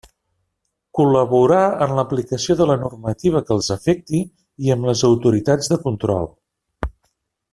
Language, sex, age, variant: Catalan, male, 50-59, Central